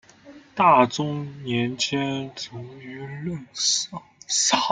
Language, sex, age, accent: Chinese, male, 19-29, 出生地：浙江省